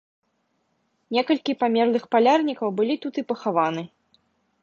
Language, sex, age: Belarusian, female, 30-39